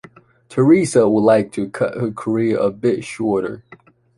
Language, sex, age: English, male, 19-29